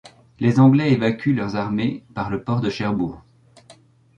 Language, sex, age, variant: French, male, 30-39, Français de métropole